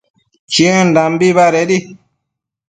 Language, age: Matsés, under 19